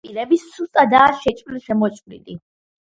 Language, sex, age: Georgian, female, under 19